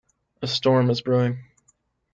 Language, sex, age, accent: English, male, 19-29, United States English